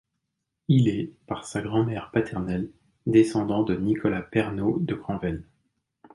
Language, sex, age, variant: French, male, 30-39, Français de métropole